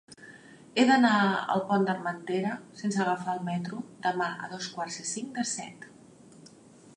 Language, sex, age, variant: Catalan, female, 50-59, Central